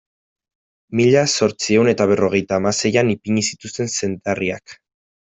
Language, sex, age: Basque, male, 19-29